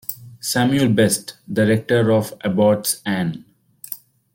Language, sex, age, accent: English, male, 19-29, India and South Asia (India, Pakistan, Sri Lanka)